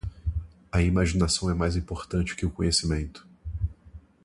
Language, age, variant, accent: Portuguese, 19-29, Portuguese (Brasil), Mineiro